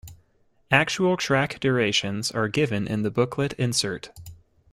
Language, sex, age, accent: English, male, 19-29, United States English